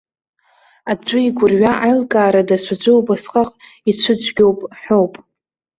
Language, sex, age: Abkhazian, female, 19-29